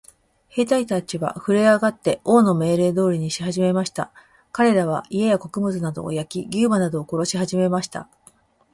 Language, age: Japanese, 40-49